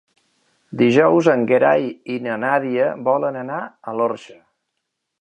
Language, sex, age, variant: Catalan, male, 50-59, Central